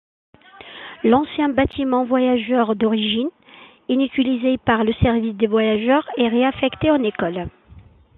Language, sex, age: French, female, 40-49